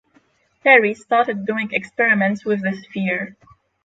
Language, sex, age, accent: English, female, 19-29, Slavic; polish